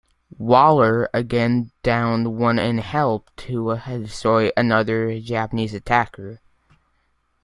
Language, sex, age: English, male, under 19